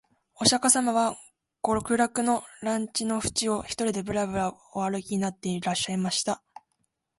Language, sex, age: Japanese, female, 19-29